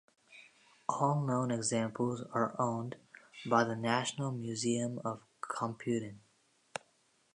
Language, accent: English, United States English